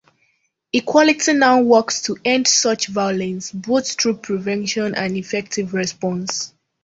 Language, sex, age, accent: English, female, under 19, Southern African (South Africa, Zimbabwe, Namibia)